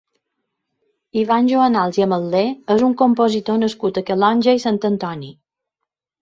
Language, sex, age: Catalan, female, 50-59